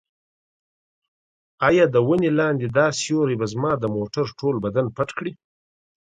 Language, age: Pashto, 30-39